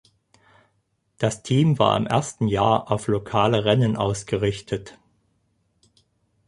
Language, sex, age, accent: German, male, 50-59, Deutschland Deutsch